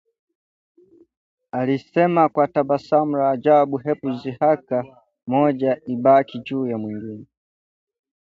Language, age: Swahili, 19-29